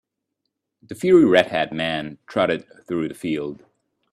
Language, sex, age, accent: English, male, 30-39, United States English